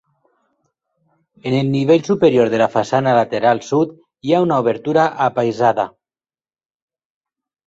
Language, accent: Catalan, valencià